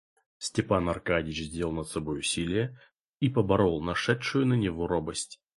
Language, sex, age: Russian, male, 19-29